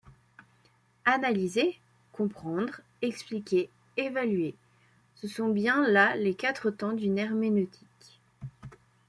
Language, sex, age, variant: French, female, under 19, Français de métropole